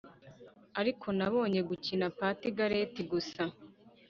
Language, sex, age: Kinyarwanda, female, 19-29